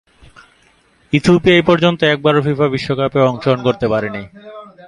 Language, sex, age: Bengali, male, 19-29